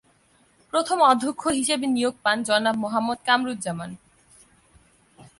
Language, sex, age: Bengali, female, under 19